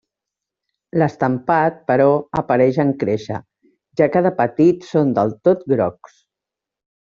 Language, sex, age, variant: Catalan, female, 50-59, Central